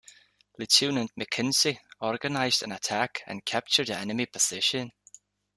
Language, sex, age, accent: English, male, 19-29, Irish English